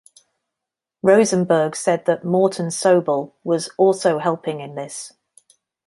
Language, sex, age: English, female, 30-39